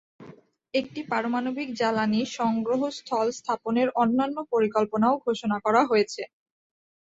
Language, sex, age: Bengali, female, 19-29